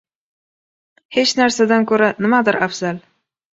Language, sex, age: Uzbek, male, under 19